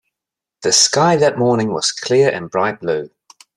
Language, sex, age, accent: English, male, 30-39, England English